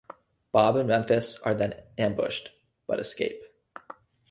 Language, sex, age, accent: English, male, 19-29, United States English